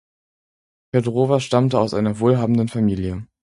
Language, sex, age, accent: German, male, under 19, Deutschland Deutsch